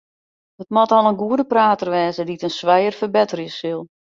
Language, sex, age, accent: Western Frisian, female, 40-49, Wâldfrysk